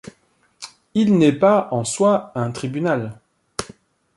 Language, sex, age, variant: French, male, 40-49, Français de métropole